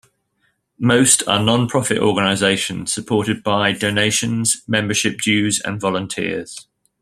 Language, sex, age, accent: English, male, 40-49, England English